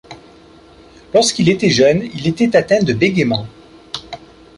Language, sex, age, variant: French, male, 40-49, Français de métropole